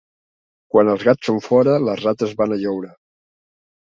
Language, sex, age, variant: Catalan, male, 40-49, Nord-Occidental